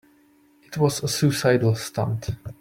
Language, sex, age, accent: English, male, 30-39, United States English